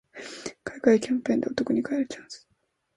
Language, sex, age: Japanese, female, under 19